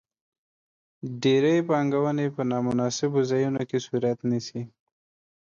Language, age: Pashto, 19-29